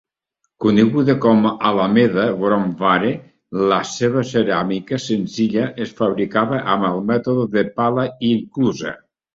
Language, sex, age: Catalan, male, 70-79